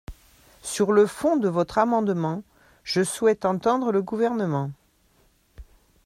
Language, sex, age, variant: French, female, 60-69, Français de métropole